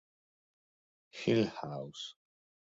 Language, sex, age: Italian, male, 40-49